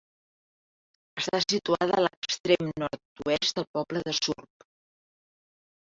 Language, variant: Catalan, Central